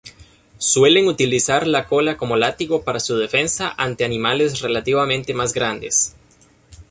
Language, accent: Spanish, América central